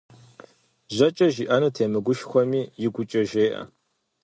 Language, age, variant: Kabardian, 19-29, Адыгэбзэ (Къэбэрдей, Кирил, псоми зэдай)